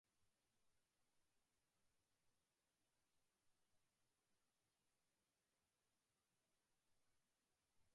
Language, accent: English, United States English